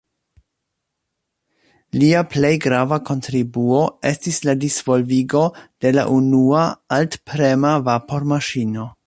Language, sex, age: Esperanto, male, 40-49